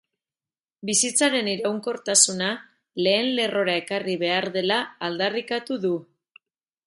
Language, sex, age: Basque, female, 40-49